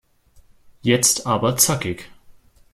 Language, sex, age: German, female, 19-29